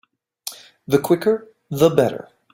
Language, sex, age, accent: English, male, 40-49, United States English